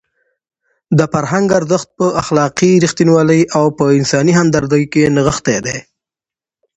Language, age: Pashto, 19-29